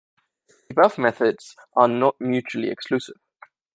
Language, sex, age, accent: English, male, 19-29, England English